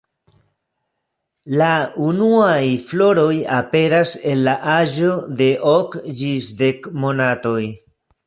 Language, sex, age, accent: Esperanto, male, 40-49, Internacia